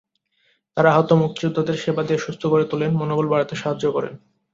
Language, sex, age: Bengali, male, 19-29